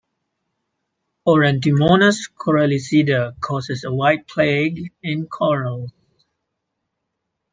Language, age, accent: English, 19-29, Singaporean English